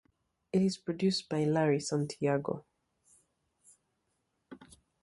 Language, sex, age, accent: English, female, 40-49, England English